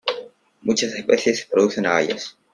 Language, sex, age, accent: Spanish, male, under 19, Andino-Pacífico: Colombia, Perú, Ecuador, oeste de Bolivia y Venezuela andina